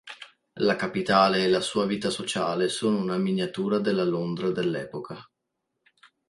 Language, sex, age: Italian, male, 19-29